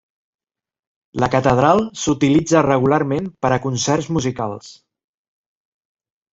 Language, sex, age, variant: Catalan, male, 40-49, Central